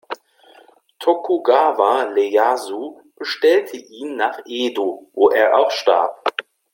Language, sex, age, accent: German, male, 30-39, Deutschland Deutsch